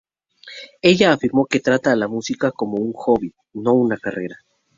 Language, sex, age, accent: Spanish, male, 19-29, México